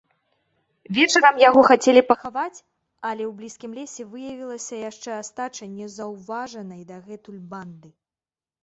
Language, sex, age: Belarusian, female, 30-39